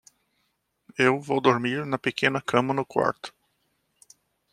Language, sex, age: Portuguese, male, 40-49